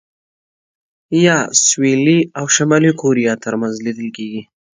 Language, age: Pashto, under 19